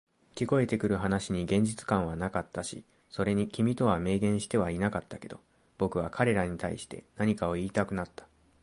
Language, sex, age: Japanese, male, 19-29